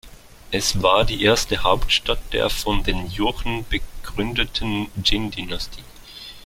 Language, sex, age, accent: German, male, 30-39, Schweizerdeutsch